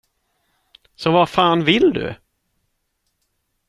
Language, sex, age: Swedish, male, 50-59